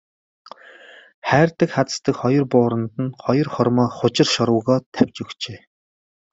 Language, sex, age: Mongolian, male, 30-39